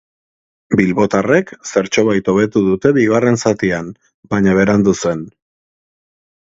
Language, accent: Basque, Erdialdekoa edo Nafarra (Gipuzkoa, Nafarroa)